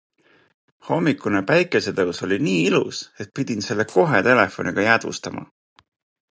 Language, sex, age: Estonian, male, 40-49